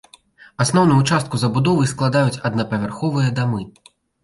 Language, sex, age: Belarusian, male, 19-29